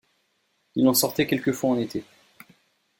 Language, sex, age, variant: French, male, 19-29, Français de métropole